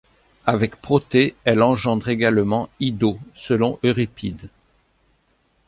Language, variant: French, Français de métropole